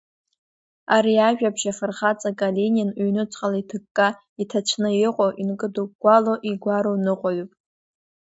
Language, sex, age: Abkhazian, female, under 19